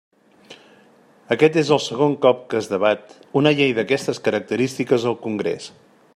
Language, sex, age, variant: Catalan, male, 40-49, Central